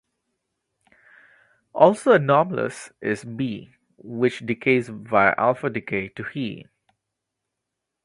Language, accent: English, India and South Asia (India, Pakistan, Sri Lanka)